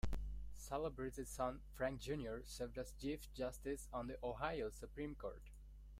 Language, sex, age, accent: English, male, 19-29, United States English